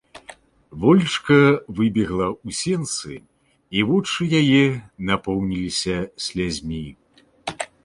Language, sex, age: Belarusian, male, 40-49